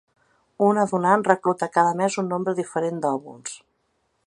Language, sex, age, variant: Catalan, female, 40-49, Central